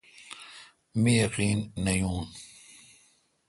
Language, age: Kalkoti, 50-59